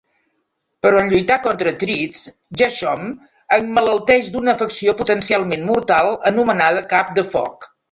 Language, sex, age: Catalan, female, 60-69